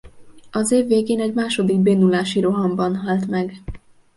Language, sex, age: Hungarian, female, 19-29